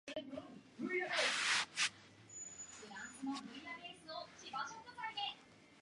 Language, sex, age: English, female, 19-29